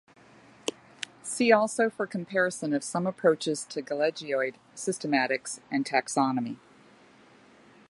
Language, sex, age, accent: English, female, 60-69, United States English